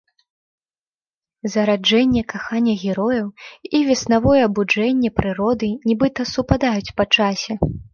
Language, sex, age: Belarusian, female, 19-29